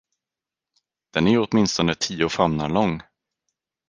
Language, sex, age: Swedish, male, 19-29